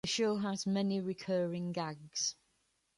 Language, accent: English, England English